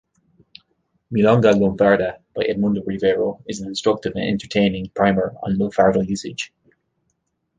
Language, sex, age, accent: English, male, 30-39, Irish English